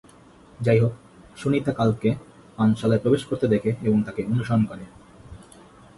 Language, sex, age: Bengali, male, 19-29